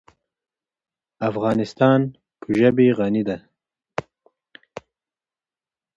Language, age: Pashto, 19-29